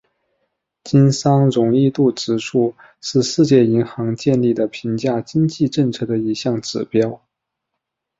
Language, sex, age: Chinese, male, 30-39